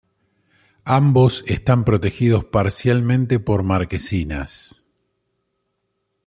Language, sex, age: Spanish, male, 50-59